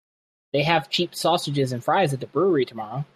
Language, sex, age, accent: English, male, 19-29, United States English